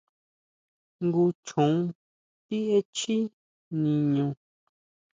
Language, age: Huautla Mazatec, 30-39